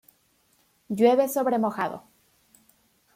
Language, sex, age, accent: Spanish, female, 19-29, México